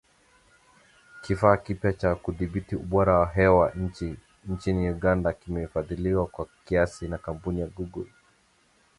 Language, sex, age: Swahili, male, 19-29